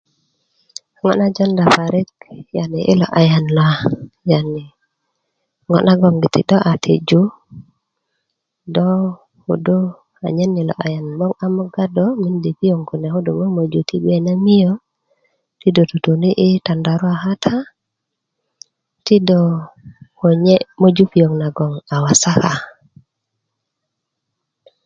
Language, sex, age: Kuku, female, 19-29